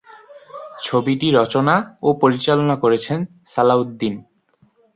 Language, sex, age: Bengali, male, 19-29